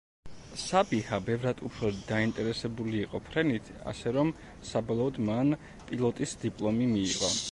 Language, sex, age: Georgian, male, 30-39